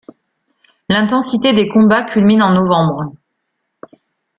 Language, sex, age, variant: French, female, 40-49, Français de métropole